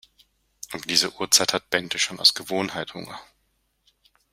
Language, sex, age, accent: German, male, 50-59, Deutschland Deutsch